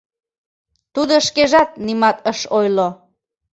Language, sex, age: Mari, female, 30-39